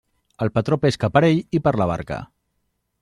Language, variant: Catalan, Central